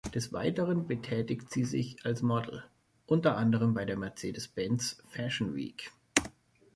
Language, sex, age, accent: German, male, 30-39, Deutschland Deutsch